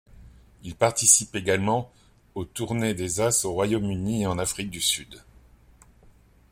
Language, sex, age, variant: French, male, 50-59, Français de métropole